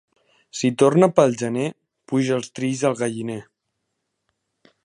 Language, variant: Catalan, Central